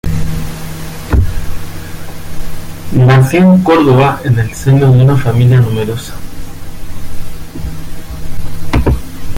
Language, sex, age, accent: Spanish, male, 40-49, España: Sur peninsular (Andalucia, Extremadura, Murcia)